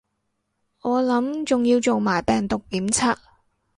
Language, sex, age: Cantonese, female, 19-29